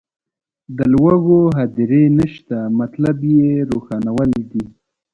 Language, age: Pashto, 30-39